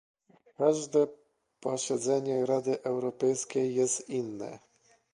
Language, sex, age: Polish, male, 30-39